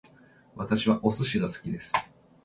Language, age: Japanese, 40-49